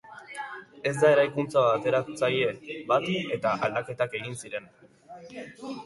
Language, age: Basque, under 19